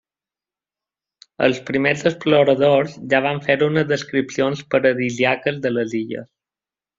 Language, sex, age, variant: Catalan, male, 30-39, Balear